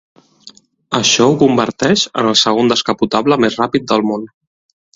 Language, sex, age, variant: Catalan, male, 30-39, Central